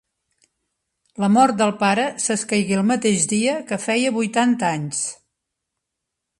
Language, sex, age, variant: Catalan, female, 60-69, Central